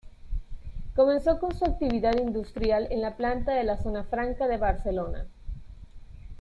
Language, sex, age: Spanish, female, 19-29